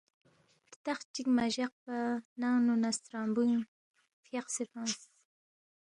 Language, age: Balti, 19-29